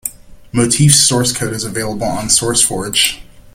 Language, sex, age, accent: English, male, 30-39, United States English